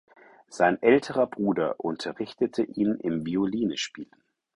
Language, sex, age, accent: German, male, 40-49, Deutschland Deutsch